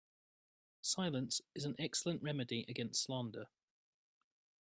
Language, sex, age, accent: English, male, 40-49, England English